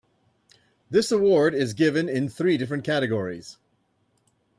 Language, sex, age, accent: English, male, 50-59, United States English